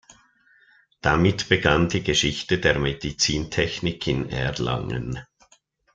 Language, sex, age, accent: German, male, 60-69, Schweizerdeutsch